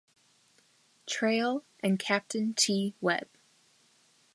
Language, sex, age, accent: English, female, 19-29, United States English